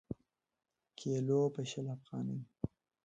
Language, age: Pashto, 19-29